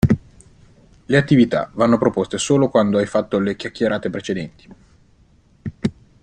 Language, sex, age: Italian, male, 19-29